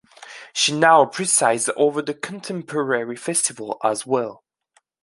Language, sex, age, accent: English, male, 19-29, England English